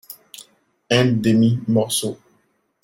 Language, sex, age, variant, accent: French, male, 19-29, Français d'Afrique subsaharienne et des îles africaines, Français de Côte d’Ivoire